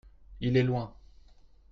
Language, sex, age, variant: French, male, 30-39, Français de métropole